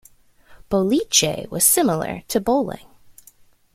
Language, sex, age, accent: English, female, 19-29, United States English